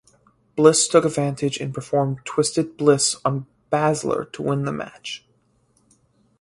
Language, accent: English, United States English